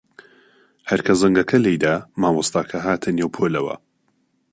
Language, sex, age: Central Kurdish, male, 30-39